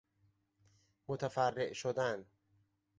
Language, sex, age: Persian, male, 30-39